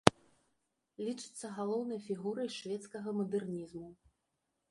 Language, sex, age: Belarusian, female, 40-49